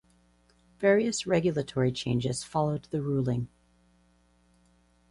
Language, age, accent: English, 40-49, United States English